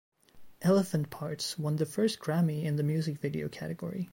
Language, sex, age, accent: English, female, 30-39, United States English